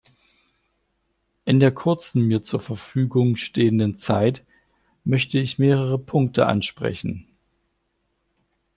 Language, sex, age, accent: German, male, 40-49, Deutschland Deutsch